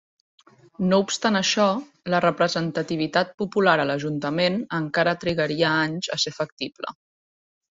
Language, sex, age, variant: Catalan, female, 30-39, Central